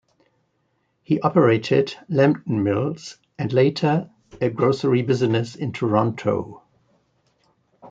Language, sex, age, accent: English, male, 70-79, United States English